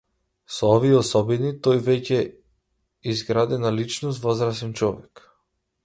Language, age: Macedonian, 19-29